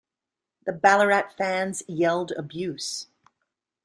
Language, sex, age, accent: English, female, 40-49, United States English